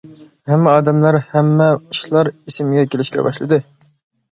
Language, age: Uyghur, 19-29